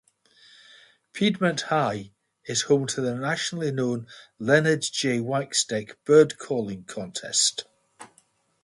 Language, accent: English, Scottish English